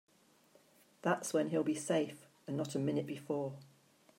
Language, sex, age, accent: English, female, 60-69, England English